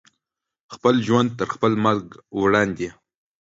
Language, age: Pashto, 19-29